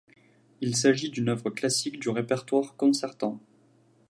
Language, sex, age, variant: French, male, 19-29, Français de métropole